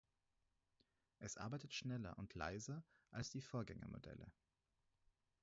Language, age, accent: German, 30-39, Österreichisches Deutsch